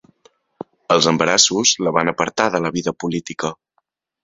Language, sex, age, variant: Catalan, male, 19-29, Central